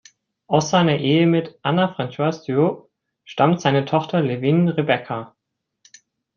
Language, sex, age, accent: German, male, 19-29, Deutschland Deutsch